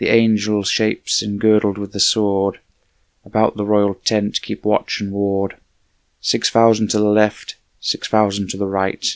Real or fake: real